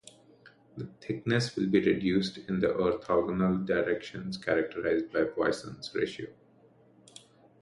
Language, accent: English, India and South Asia (India, Pakistan, Sri Lanka)